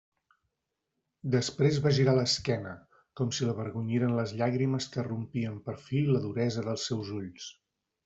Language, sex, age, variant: Catalan, male, 40-49, Central